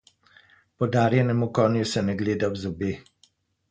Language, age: Slovenian, 50-59